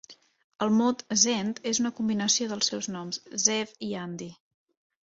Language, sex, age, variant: Catalan, female, 30-39, Central